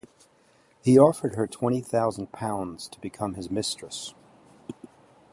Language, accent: English, United States English